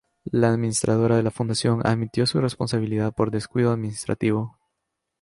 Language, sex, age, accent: Spanish, male, 19-29, América central